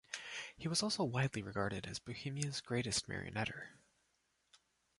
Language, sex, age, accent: English, male, 19-29, United States English